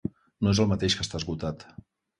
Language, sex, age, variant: Catalan, male, 40-49, Central